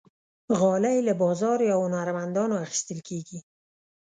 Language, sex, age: Pashto, female, 50-59